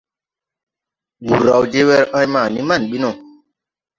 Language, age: Tupuri, 19-29